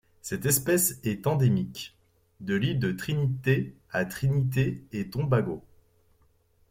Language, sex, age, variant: French, male, 19-29, Français de métropole